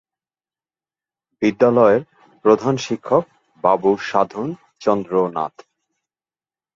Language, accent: Bengali, Bangladeshi